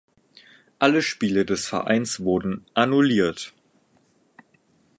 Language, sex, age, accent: German, male, 19-29, Deutschland Deutsch